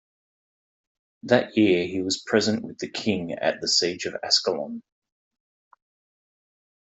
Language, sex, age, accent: English, male, 40-49, Australian English